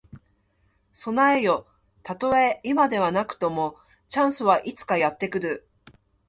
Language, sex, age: Japanese, female, 40-49